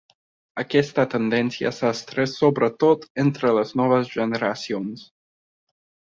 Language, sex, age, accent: Catalan, male, 19-29, aprenent (recent, des d'altres llengües)